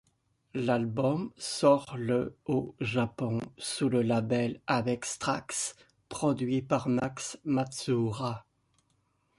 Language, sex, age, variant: French, male, 50-59, Français de métropole